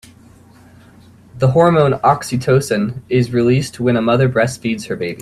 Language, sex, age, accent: English, male, 19-29, United States English